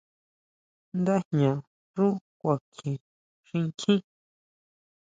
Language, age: Huautla Mazatec, 30-39